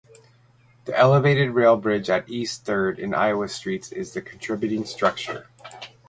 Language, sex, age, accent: English, male, 40-49, United States English